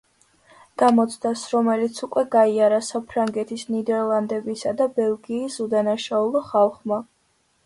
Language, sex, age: Georgian, female, under 19